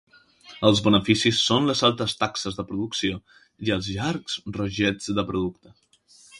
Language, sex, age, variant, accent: Catalan, male, under 19, Central, central; valencià